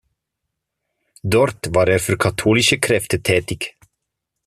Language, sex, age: German, male, 30-39